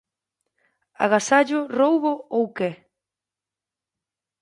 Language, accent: Galician, Normativo (estándar)